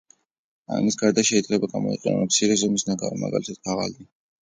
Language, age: Georgian, 19-29